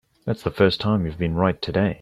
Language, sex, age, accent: English, male, under 19, New Zealand English